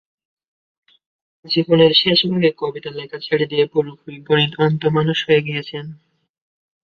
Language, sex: Bengali, male